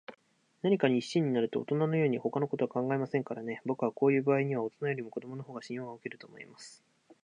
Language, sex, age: Japanese, male, 19-29